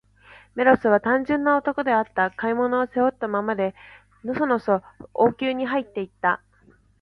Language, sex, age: Japanese, female, 19-29